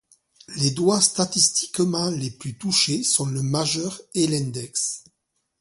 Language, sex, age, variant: French, male, 40-49, Français de métropole